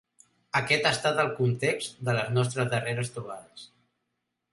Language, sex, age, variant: Catalan, male, 40-49, Central